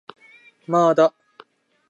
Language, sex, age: Japanese, male, 19-29